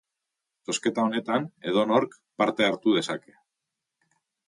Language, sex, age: Basque, male, 40-49